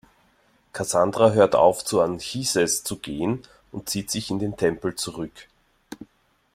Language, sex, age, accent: German, male, 40-49, Österreichisches Deutsch